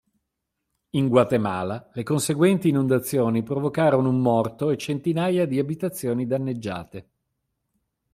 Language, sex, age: Italian, male, 50-59